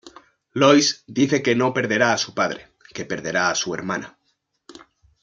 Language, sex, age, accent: Spanish, male, 19-29, España: Norte peninsular (Asturias, Castilla y León, Cantabria, País Vasco, Navarra, Aragón, La Rioja, Guadalajara, Cuenca)